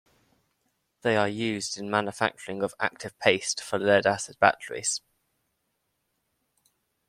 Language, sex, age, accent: English, male, 19-29, England English